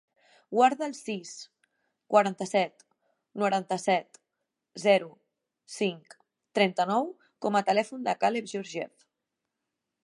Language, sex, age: Catalan, female, 19-29